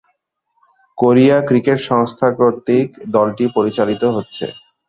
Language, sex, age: Bengali, male, 30-39